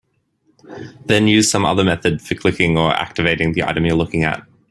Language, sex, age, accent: English, male, 30-39, Australian English